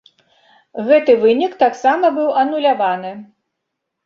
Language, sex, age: Belarusian, female, 60-69